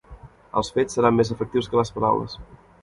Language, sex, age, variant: Catalan, male, 19-29, Central